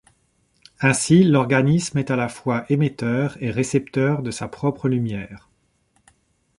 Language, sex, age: French, male, 30-39